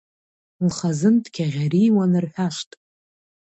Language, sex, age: Abkhazian, female, 30-39